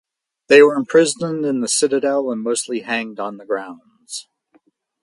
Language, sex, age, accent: English, male, 40-49, United States English